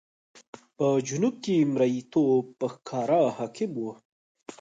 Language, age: Pashto, 19-29